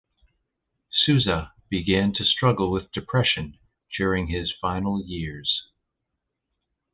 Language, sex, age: English, male, 50-59